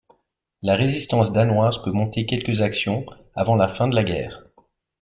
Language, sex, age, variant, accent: French, male, 30-39, Français d'Europe, Français de Suisse